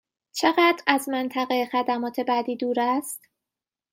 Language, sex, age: Persian, female, 30-39